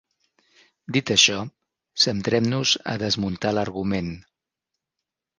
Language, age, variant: Catalan, 50-59, Central